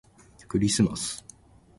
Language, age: Japanese, under 19